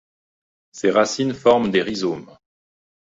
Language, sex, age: French, male, 30-39